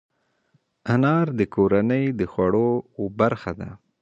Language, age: Pashto, 19-29